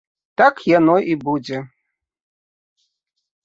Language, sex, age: Belarusian, female, 40-49